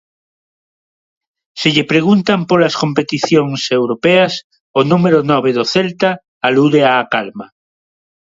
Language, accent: Galician, Neofalante